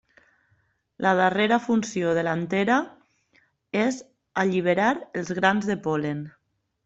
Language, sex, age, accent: Catalan, female, 30-39, valencià